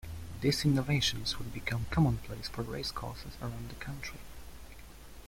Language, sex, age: English, male, 19-29